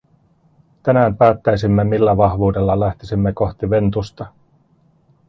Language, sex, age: Finnish, male, 40-49